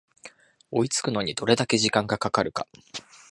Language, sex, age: Japanese, male, 19-29